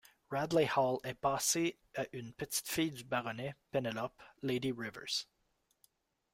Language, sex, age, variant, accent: French, male, 30-39, Français d'Amérique du Nord, Français du Canada